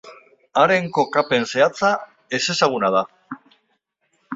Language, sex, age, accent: Basque, male, 50-59, Mendebalekoa (Araba, Bizkaia, Gipuzkoako mendebaleko herri batzuk)